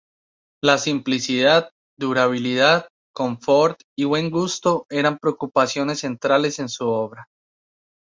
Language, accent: Spanish, Andino-Pacífico: Colombia, Perú, Ecuador, oeste de Bolivia y Venezuela andina